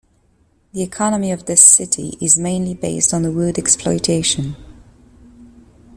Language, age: English, 19-29